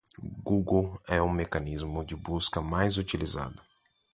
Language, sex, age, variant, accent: Portuguese, male, 19-29, Portuguese (Brasil), Paulista